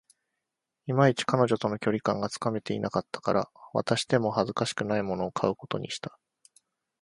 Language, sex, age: Japanese, male, 19-29